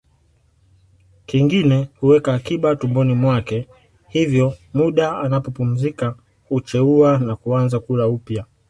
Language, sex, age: Swahili, male, 19-29